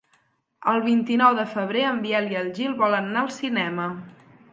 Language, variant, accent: Catalan, Central, tarragoní